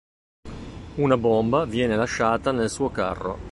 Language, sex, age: Italian, male, 50-59